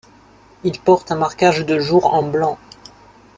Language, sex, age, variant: French, male, 30-39, Français de métropole